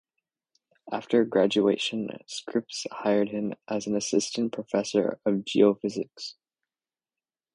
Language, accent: English, United States English; Canadian English